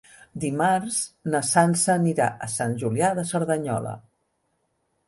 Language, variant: Catalan, Central